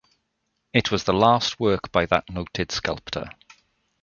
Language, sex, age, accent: English, male, 40-49, Welsh English